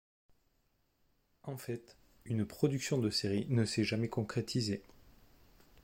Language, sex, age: French, male, 40-49